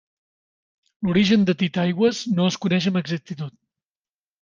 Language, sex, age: Catalan, male, 40-49